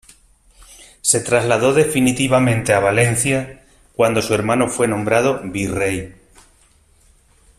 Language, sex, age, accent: Spanish, male, 50-59, España: Sur peninsular (Andalucia, Extremadura, Murcia)